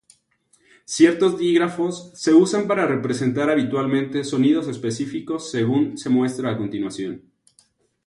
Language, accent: Spanish, México